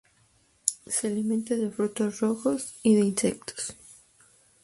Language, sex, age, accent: Spanish, female, 19-29, México